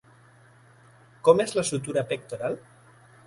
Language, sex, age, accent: Catalan, male, 30-39, valencià